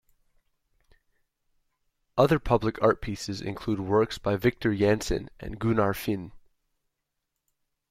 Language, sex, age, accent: English, male, 19-29, Canadian English